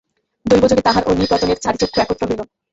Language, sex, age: Bengali, female, under 19